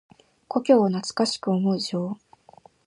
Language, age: Japanese, 19-29